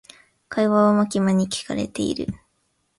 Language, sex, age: Japanese, female, 19-29